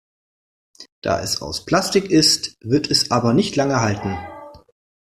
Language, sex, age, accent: German, male, 40-49, Deutschland Deutsch